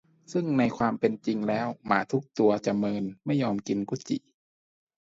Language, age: Thai, 19-29